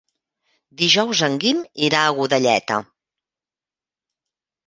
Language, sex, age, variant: Catalan, female, 50-59, Central